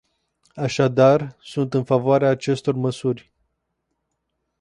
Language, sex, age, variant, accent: Romanian, male, 30-39, Romanian-Romania, Muntenesc